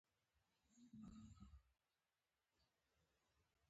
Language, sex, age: Pashto, female, 30-39